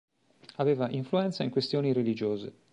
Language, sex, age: Italian, male, 40-49